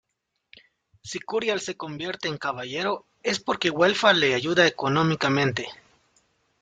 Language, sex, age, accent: Spanish, male, 30-39, América central